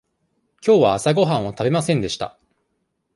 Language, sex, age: Japanese, male, 19-29